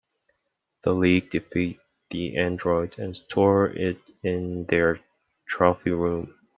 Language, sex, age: English, male, 19-29